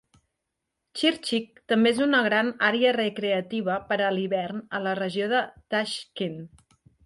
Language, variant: Catalan, Nord-Occidental